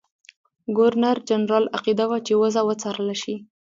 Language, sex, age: Pashto, female, 19-29